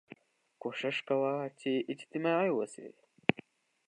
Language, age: Pashto, under 19